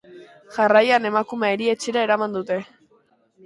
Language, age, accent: Basque, under 19, Mendebalekoa (Araba, Bizkaia, Gipuzkoako mendebaleko herri batzuk)